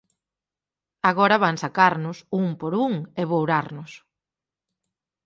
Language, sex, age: Galician, female, 30-39